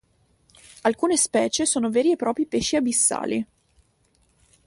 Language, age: Italian, 19-29